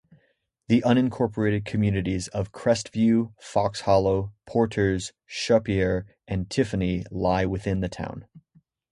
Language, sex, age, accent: English, male, 19-29, United States English